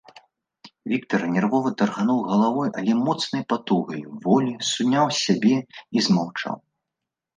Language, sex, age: Belarusian, male, 19-29